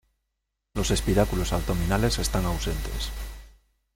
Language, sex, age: Spanish, male, 40-49